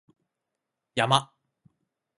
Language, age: Japanese, 19-29